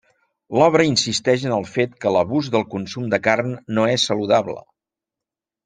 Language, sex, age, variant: Catalan, male, 50-59, Central